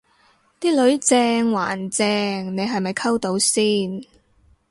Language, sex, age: Cantonese, female, 19-29